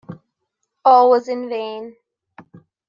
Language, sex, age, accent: English, female, 19-29, United States English